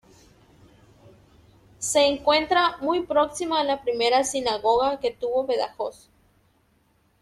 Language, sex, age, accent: Spanish, female, 19-29, América central